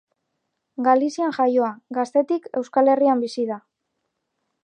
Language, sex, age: Basque, female, 19-29